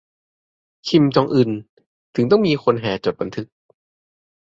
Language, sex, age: Thai, male, 30-39